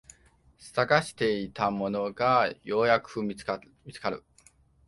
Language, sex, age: Japanese, male, 19-29